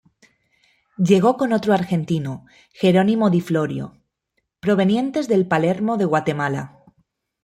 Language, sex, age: Spanish, female, 30-39